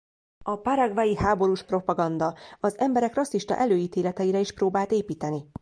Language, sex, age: Hungarian, female, 19-29